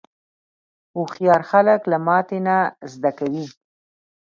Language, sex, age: Pashto, female, 50-59